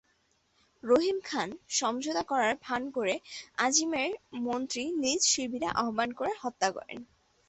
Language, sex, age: Bengali, female, 19-29